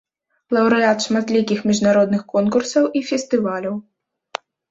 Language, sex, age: Belarusian, female, under 19